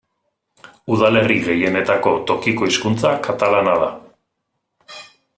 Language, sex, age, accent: Basque, male, 40-49, Mendebalekoa (Araba, Bizkaia, Gipuzkoako mendebaleko herri batzuk)